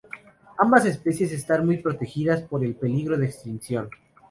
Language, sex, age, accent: Spanish, male, 19-29, México